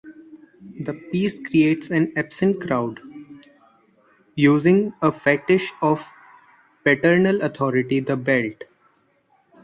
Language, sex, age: English, male, 19-29